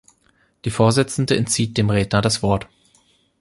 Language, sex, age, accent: German, male, 19-29, Deutschland Deutsch